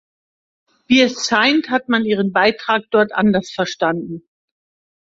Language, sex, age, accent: German, female, 50-59, Deutschland Deutsch